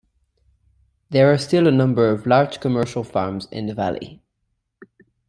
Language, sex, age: English, male, 30-39